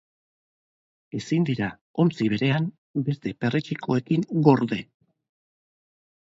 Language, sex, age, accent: Basque, male, 50-59, Erdialdekoa edo Nafarra (Gipuzkoa, Nafarroa)